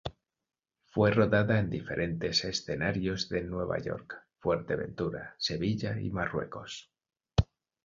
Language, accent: Spanish, España: Centro-Sur peninsular (Madrid, Toledo, Castilla-La Mancha)